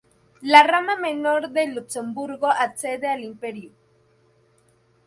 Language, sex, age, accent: Spanish, female, 19-29, México